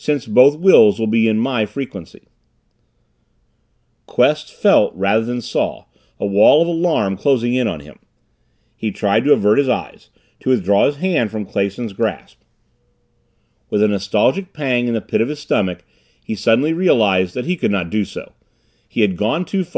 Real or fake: real